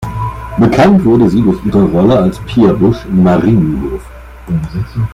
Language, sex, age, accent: German, male, 40-49, Deutschland Deutsch